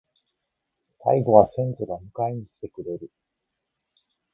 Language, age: Japanese, 50-59